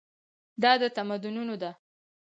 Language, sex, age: Pashto, female, 19-29